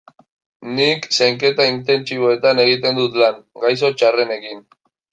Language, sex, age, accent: Basque, male, 19-29, Mendebalekoa (Araba, Bizkaia, Gipuzkoako mendebaleko herri batzuk)